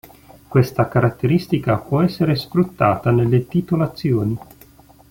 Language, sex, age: Italian, male, 19-29